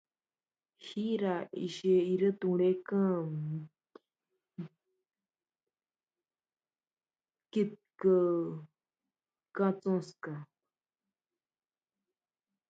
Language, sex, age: Spanish, female, 19-29